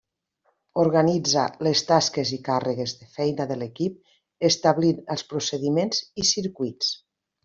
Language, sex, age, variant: Catalan, female, 50-59, Nord-Occidental